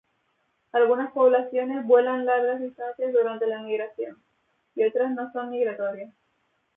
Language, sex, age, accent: Spanish, female, 19-29, España: Islas Canarias